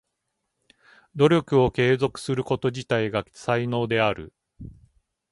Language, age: Japanese, 50-59